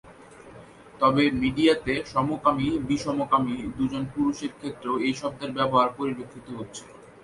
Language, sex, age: Bengali, male, 19-29